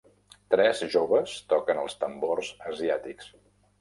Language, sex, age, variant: Catalan, male, 50-59, Central